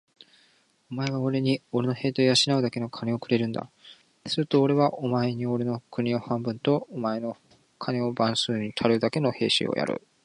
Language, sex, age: Japanese, male, 19-29